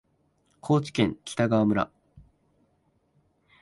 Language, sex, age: Japanese, male, 19-29